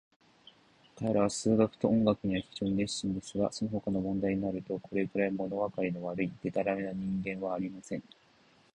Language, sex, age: Japanese, male, 19-29